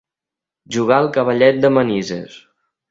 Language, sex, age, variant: Catalan, male, under 19, Central